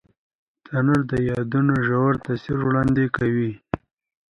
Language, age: Pashto, 19-29